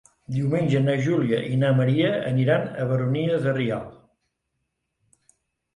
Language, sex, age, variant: Catalan, male, 60-69, Central